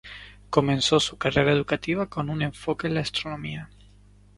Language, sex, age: Spanish, male, 19-29